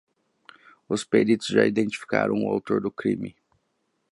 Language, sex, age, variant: Portuguese, male, 19-29, Portuguese (Brasil)